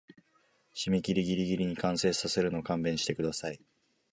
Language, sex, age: Japanese, male, 19-29